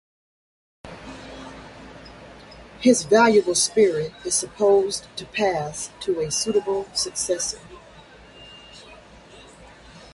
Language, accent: English, United States English